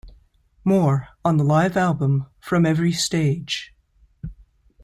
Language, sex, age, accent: English, female, 30-39, United States English